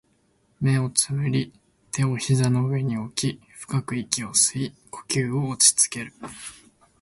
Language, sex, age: Japanese, male, 19-29